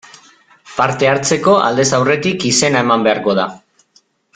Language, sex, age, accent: Basque, male, 40-49, Mendebalekoa (Araba, Bizkaia, Gipuzkoako mendebaleko herri batzuk)